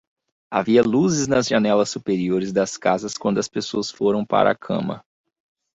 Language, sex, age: Portuguese, male, 19-29